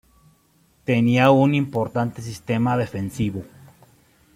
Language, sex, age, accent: Spanish, male, 19-29, México